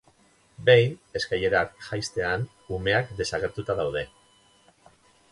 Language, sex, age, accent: Basque, male, 50-59, Mendebalekoa (Araba, Bizkaia, Gipuzkoako mendebaleko herri batzuk)